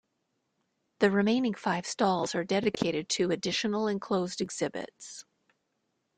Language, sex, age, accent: English, female, 50-59, Canadian English